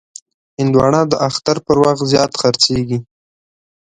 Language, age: Pashto, 19-29